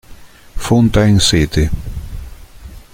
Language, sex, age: Italian, male, 50-59